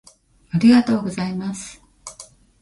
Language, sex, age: Japanese, female, 50-59